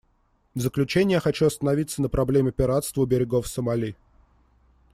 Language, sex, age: Russian, male, 19-29